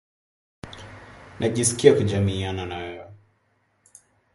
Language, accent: English, Kenyan